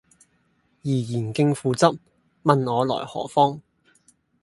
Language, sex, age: Cantonese, male, 19-29